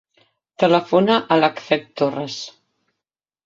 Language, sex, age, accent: Catalan, female, 50-59, balear; central